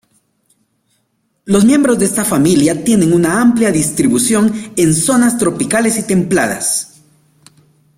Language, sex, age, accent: Spanish, male, 40-49, América central